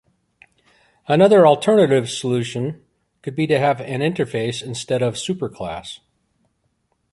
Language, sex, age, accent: English, male, 60-69, United States English